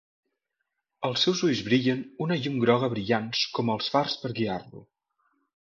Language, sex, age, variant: Catalan, male, 19-29, Central